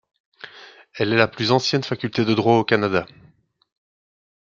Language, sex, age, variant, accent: French, male, 30-39, Français d'Europe, Français de Belgique